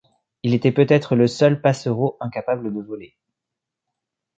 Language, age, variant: French, 19-29, Français de métropole